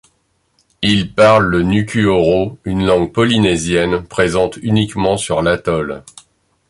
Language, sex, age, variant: French, male, 50-59, Français de métropole